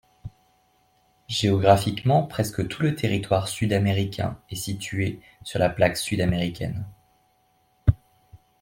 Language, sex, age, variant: French, male, 19-29, Français de métropole